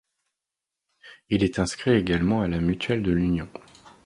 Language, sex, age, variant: French, male, 30-39, Français de métropole